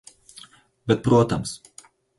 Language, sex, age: Latvian, male, 30-39